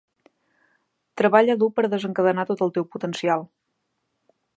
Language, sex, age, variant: Catalan, female, 30-39, Central